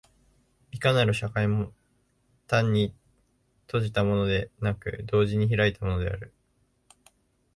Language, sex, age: Japanese, male, 19-29